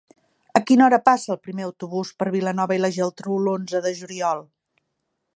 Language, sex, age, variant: Catalan, female, 50-59, Central